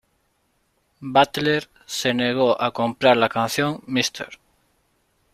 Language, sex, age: Spanish, male, 30-39